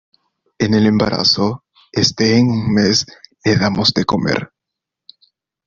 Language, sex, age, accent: Spanish, male, 19-29, América central